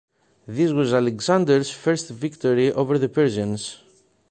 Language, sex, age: English, male, 40-49